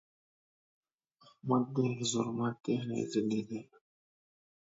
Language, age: Pashto, 19-29